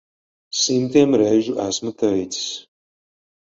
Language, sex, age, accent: Latvian, male, 30-39, Rigas